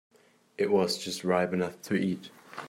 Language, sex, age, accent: English, male, under 19, England English